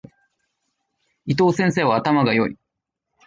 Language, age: Japanese, 19-29